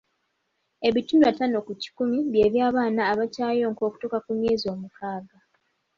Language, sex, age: Ganda, female, 19-29